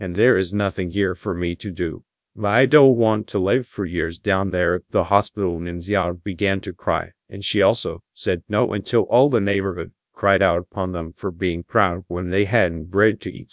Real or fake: fake